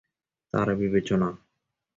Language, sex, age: Bengali, male, 19-29